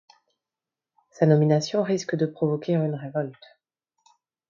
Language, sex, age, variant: French, female, 30-39, Français de métropole